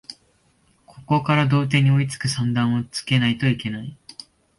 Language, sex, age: Japanese, male, 19-29